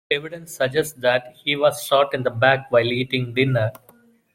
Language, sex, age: English, male, 40-49